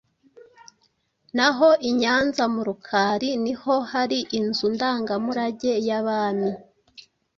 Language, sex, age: Kinyarwanda, female, 30-39